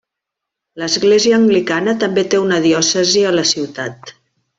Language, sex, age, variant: Catalan, female, 50-59, Central